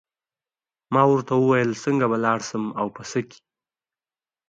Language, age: Pashto, under 19